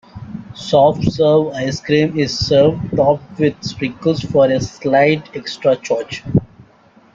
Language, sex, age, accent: English, male, 19-29, United States English